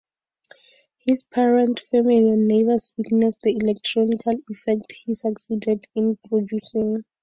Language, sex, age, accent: English, female, 19-29, Southern African (South Africa, Zimbabwe, Namibia)